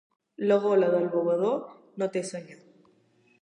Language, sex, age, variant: Catalan, female, under 19, Balear